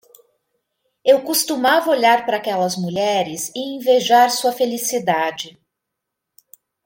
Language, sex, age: Portuguese, female, 50-59